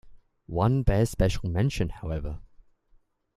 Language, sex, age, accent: English, male, 19-29, England English